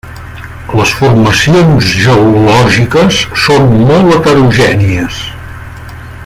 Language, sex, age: Catalan, male, 60-69